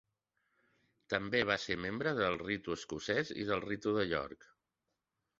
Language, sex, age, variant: Catalan, male, 30-39, Central